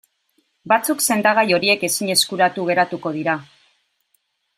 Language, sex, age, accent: Basque, female, 40-49, Mendebalekoa (Araba, Bizkaia, Gipuzkoako mendebaleko herri batzuk)